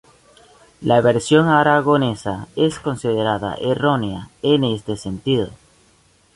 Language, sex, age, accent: Spanish, male, 19-29, Caribe: Cuba, Venezuela, Puerto Rico, República Dominicana, Panamá, Colombia caribeña, México caribeño, Costa del golfo de México